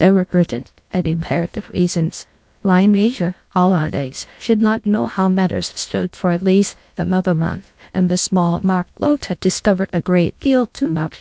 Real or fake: fake